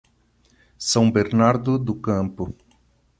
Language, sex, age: Portuguese, male, 60-69